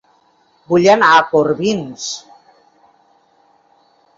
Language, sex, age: Catalan, female, 60-69